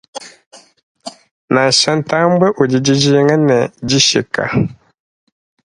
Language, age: Luba-Lulua, 30-39